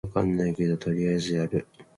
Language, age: Japanese, 19-29